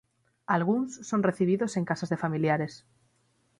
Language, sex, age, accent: Galician, female, 19-29, Atlántico (seseo e gheada); Normativo (estándar)